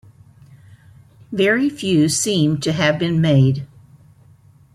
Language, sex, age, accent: English, female, 60-69, United States English